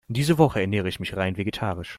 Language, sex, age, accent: German, male, under 19, Deutschland Deutsch